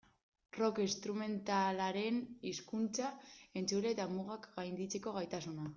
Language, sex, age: Basque, female, 19-29